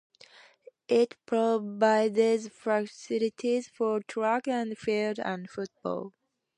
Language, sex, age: English, female, 19-29